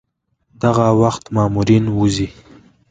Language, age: Pashto, 19-29